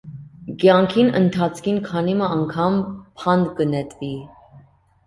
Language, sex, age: Armenian, female, 30-39